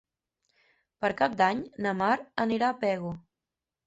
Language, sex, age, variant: Catalan, female, 19-29, Central